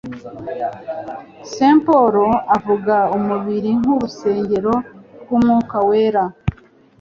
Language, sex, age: Kinyarwanda, female, 40-49